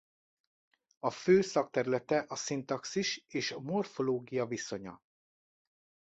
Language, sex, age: Hungarian, male, 40-49